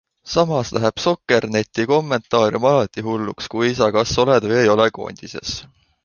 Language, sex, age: Estonian, male, 19-29